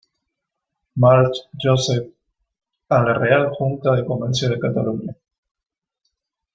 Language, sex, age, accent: Spanish, male, 30-39, Rioplatense: Argentina, Uruguay, este de Bolivia, Paraguay